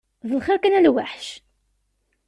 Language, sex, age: Kabyle, female, 19-29